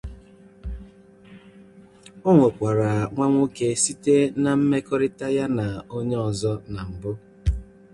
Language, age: Igbo, 30-39